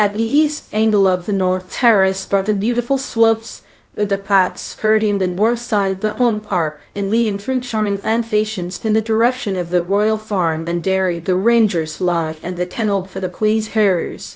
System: TTS, VITS